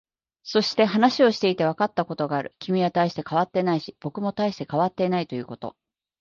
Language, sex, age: Japanese, female, 40-49